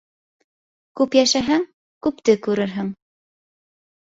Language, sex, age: Bashkir, female, 19-29